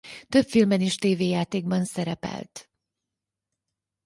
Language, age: Hungarian, 50-59